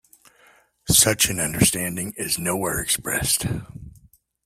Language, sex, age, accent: English, male, 40-49, United States English